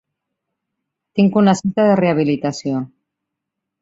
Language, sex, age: Catalan, female, 40-49